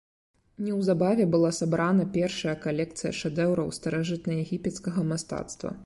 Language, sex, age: Belarusian, female, 30-39